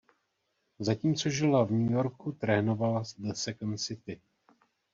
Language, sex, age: Czech, male, 40-49